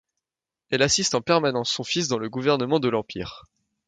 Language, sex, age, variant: French, male, 19-29, Français de métropole